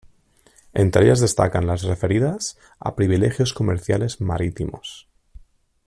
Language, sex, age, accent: Spanish, male, 30-39, España: Centro-Sur peninsular (Madrid, Toledo, Castilla-La Mancha)